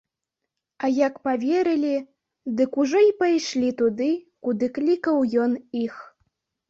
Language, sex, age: Belarusian, female, under 19